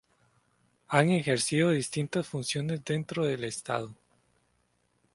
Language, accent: Spanish, América central